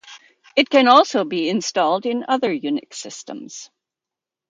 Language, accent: English, United States English